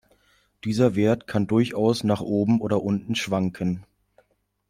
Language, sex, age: German, male, 19-29